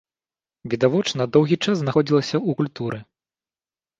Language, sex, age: Belarusian, male, 30-39